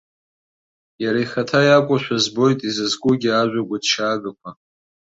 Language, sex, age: Abkhazian, male, under 19